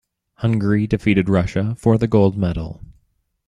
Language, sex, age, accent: English, male, 19-29, United States English